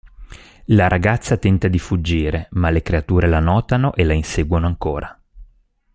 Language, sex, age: Italian, male, 40-49